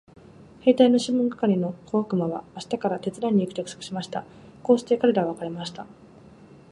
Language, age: Japanese, 19-29